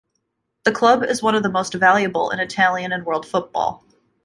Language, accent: English, United States English